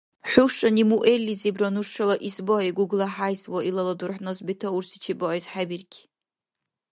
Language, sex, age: Dargwa, female, 19-29